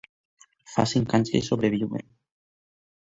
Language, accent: Catalan, valencià